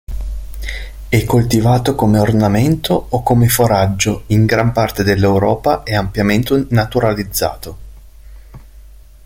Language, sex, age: Italian, male, 30-39